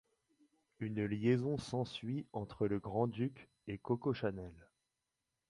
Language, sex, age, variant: French, male, 19-29, Français de métropole